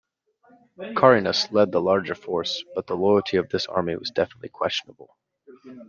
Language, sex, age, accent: English, male, 19-29, United States English